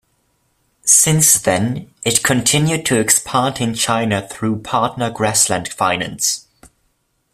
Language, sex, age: English, male, under 19